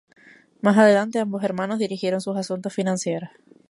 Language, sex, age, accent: Spanish, female, 19-29, España: Islas Canarias